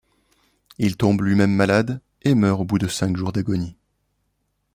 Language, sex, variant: French, male, Français de métropole